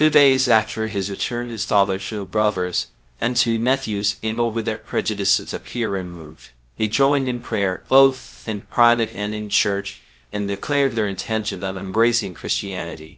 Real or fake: fake